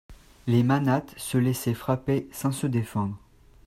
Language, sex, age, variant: French, male, 19-29, Français de métropole